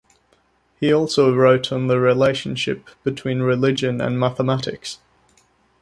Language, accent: English, England English